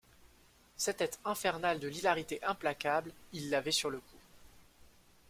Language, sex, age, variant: French, male, 19-29, Français de métropole